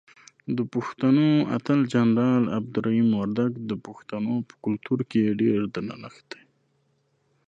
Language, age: Pashto, 19-29